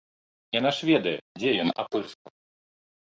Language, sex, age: Belarusian, male, 30-39